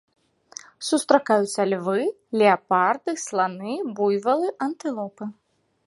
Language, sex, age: Belarusian, female, 19-29